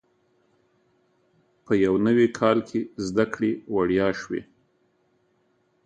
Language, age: Pashto, 50-59